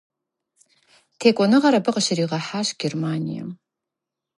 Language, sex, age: Kabardian, female, 40-49